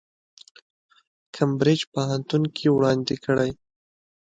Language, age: Pashto, 19-29